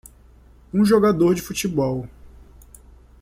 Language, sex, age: Portuguese, male, 19-29